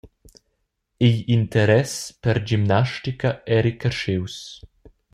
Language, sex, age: Romansh, male, 19-29